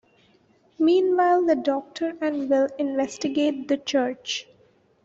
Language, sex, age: English, female, 19-29